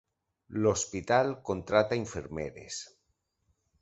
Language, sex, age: Catalan, male, 40-49